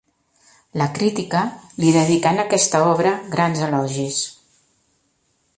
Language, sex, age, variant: Catalan, female, 50-59, Central